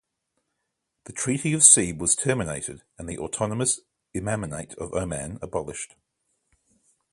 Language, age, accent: English, 40-49, Australian English